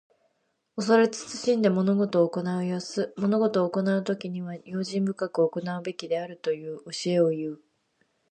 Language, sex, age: Japanese, female, 19-29